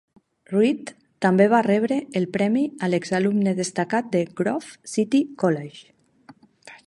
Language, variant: Catalan, Nord-Occidental